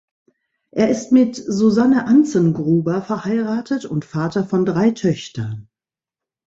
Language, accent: German, Deutschland Deutsch